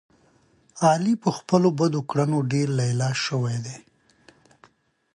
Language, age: Pashto, 30-39